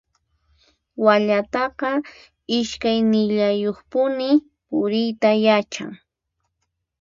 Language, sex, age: Puno Quechua, female, 30-39